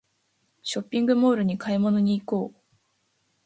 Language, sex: Japanese, female